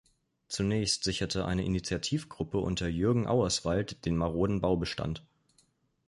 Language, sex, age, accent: German, male, 30-39, Deutschland Deutsch